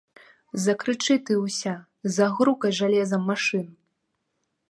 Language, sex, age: Belarusian, female, 19-29